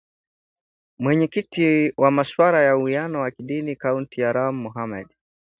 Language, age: Swahili, 19-29